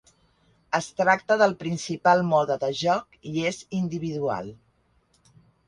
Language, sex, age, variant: Catalan, female, 60-69, Central